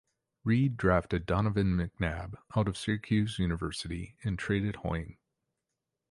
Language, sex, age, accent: English, male, 40-49, United States English